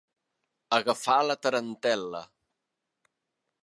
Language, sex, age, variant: Catalan, male, 50-59, Nord-Occidental